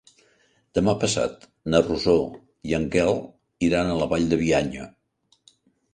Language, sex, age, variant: Catalan, male, 70-79, Central